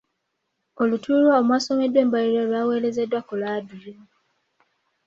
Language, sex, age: Ganda, female, 19-29